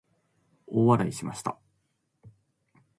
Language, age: Japanese, 19-29